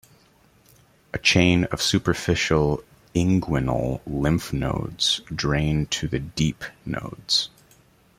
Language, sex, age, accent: English, male, 30-39, Canadian English